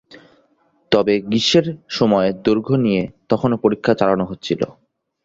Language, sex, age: Bengali, male, under 19